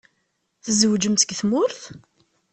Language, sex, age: Kabyle, female, 30-39